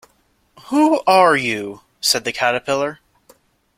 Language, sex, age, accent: English, male, 19-29, United States English